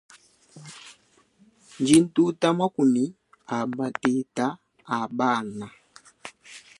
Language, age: Luba-Lulua, 19-29